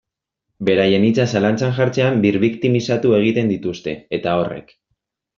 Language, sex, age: Basque, male, 19-29